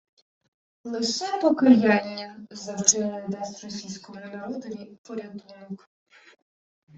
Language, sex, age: Ukrainian, female, 19-29